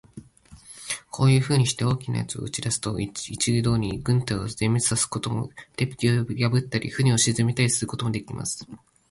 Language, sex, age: Japanese, male, 19-29